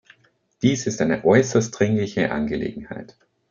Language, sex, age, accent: German, male, 30-39, Österreichisches Deutsch